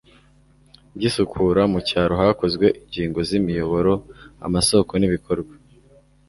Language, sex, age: Kinyarwanda, male, 19-29